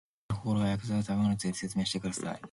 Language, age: English, under 19